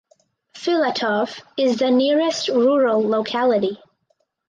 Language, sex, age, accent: English, female, under 19, United States English